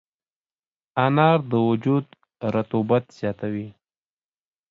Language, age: Pashto, 19-29